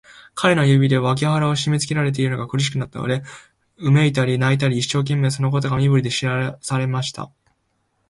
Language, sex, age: Japanese, male, 19-29